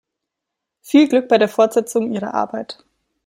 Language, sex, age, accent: German, female, 19-29, Deutschland Deutsch